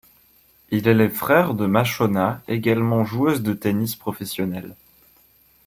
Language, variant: French, Français de métropole